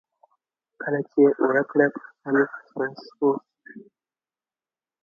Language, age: Pashto, under 19